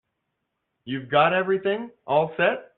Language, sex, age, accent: English, male, 19-29, United States English